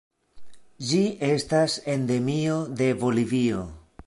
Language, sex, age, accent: Esperanto, male, 40-49, Internacia